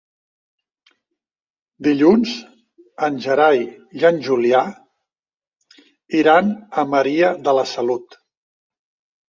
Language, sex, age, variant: Catalan, male, 40-49, Nord-Occidental